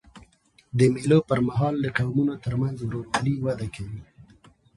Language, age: Pashto, 30-39